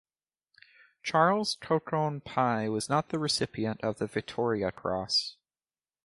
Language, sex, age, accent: English, male, 19-29, United States English